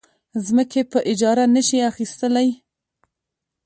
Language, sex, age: Pashto, female, 19-29